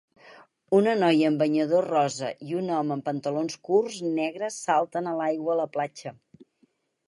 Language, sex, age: Catalan, female, 60-69